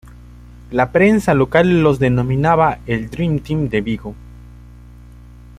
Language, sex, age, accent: Spanish, male, 19-29, Andino-Pacífico: Colombia, Perú, Ecuador, oeste de Bolivia y Venezuela andina